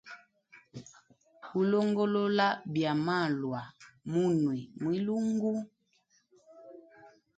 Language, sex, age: Hemba, female, 19-29